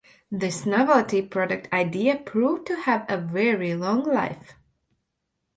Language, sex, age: English, female, 30-39